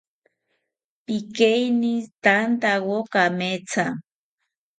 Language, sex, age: South Ucayali Ashéninka, female, 40-49